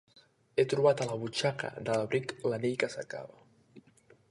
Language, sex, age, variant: Catalan, male, under 19, Central